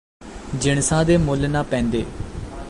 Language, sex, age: Punjabi, male, 19-29